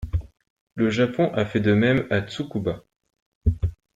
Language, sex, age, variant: French, male, 30-39, Français de métropole